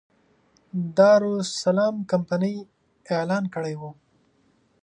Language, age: Pashto, 19-29